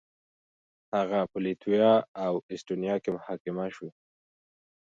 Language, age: Pashto, 19-29